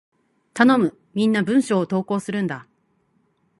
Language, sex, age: Japanese, female, 40-49